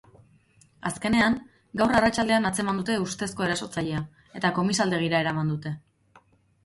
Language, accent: Basque, Erdialdekoa edo Nafarra (Gipuzkoa, Nafarroa)